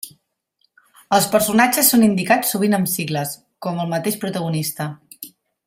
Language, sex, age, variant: Catalan, female, 40-49, Central